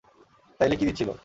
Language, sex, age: Bengali, male, 19-29